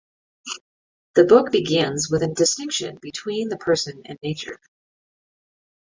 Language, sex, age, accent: English, female, 50-59, United States English